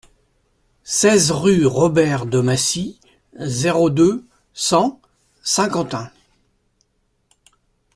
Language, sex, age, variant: French, male, 60-69, Français de métropole